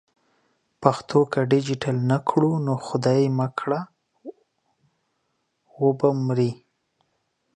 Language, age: Pashto, 19-29